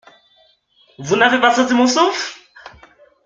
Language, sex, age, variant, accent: French, male, 19-29, Français d'Amérique du Nord, Français du Canada